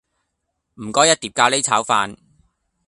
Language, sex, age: Cantonese, male, 19-29